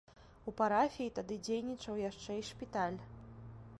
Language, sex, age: Belarusian, female, 30-39